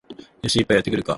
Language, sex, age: Japanese, male, 19-29